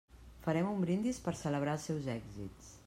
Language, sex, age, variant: Catalan, female, 40-49, Central